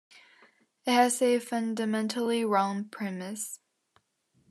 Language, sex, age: English, female, under 19